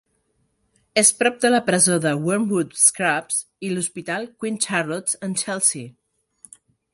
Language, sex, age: Catalan, female, 40-49